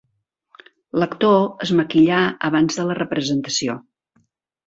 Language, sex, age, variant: Catalan, female, 60-69, Central